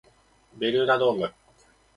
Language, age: Japanese, 19-29